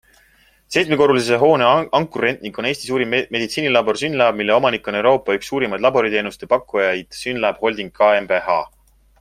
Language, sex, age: Estonian, male, 30-39